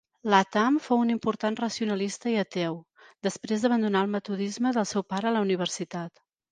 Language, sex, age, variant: Catalan, female, 40-49, Central